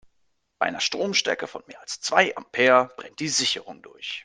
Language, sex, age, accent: German, male, 19-29, Deutschland Deutsch